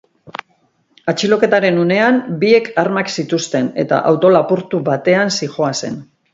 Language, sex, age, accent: Basque, female, 50-59, Mendebalekoa (Araba, Bizkaia, Gipuzkoako mendebaleko herri batzuk)